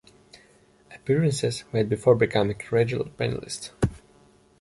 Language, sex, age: English, male, 30-39